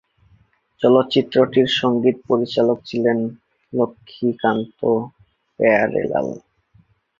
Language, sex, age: Bengali, male, 19-29